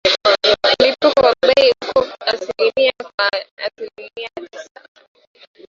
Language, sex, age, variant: Swahili, female, 19-29, Kiswahili cha Bara ya Kenya